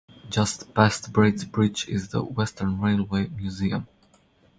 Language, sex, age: English, male, 30-39